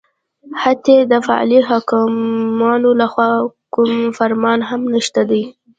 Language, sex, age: Pashto, female, under 19